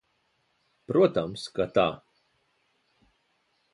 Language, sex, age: Latvian, male, 40-49